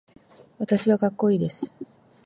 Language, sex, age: Japanese, female, 40-49